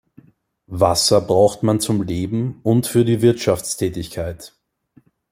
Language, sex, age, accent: German, male, 19-29, Österreichisches Deutsch